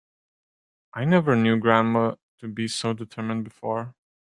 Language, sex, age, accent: English, male, 19-29, United States English